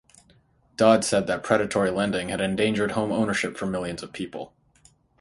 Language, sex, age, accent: English, male, 30-39, United States English; Canadian English